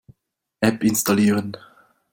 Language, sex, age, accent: German, male, 19-29, Schweizerdeutsch